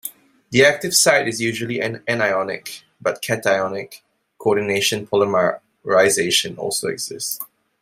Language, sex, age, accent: English, male, 19-29, Singaporean English